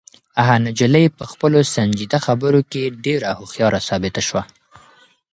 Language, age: Pashto, 19-29